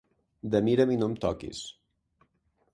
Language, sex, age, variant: Catalan, male, 30-39, Central